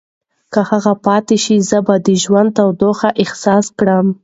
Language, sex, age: Pashto, female, 19-29